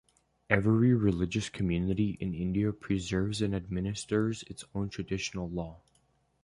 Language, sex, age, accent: English, male, under 19, United States English